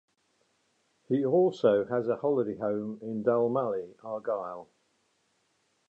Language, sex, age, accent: English, male, 70-79, England English